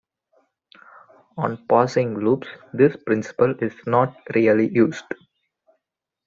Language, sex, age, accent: English, male, 19-29, India and South Asia (India, Pakistan, Sri Lanka)